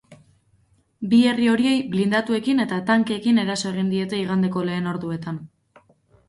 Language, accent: Basque, Erdialdekoa edo Nafarra (Gipuzkoa, Nafarroa)